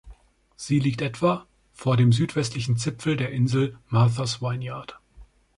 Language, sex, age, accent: German, male, 19-29, Deutschland Deutsch